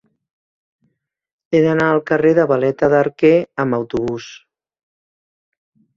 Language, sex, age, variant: Catalan, female, 50-59, Central